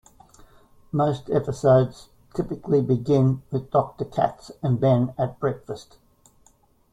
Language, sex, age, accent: English, male, 70-79, Australian English